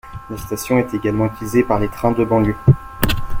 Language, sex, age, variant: French, male, 30-39, Français de métropole